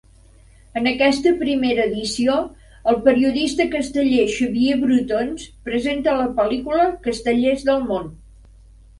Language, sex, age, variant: Catalan, female, 60-69, Central